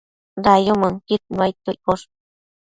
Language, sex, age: Matsés, female, 30-39